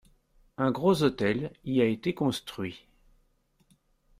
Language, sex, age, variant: French, male, 60-69, Français de métropole